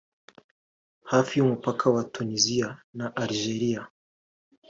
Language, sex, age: Kinyarwanda, male, 19-29